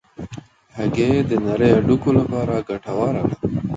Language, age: Pashto, 19-29